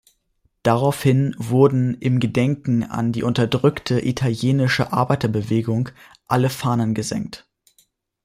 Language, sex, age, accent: German, male, 19-29, Deutschland Deutsch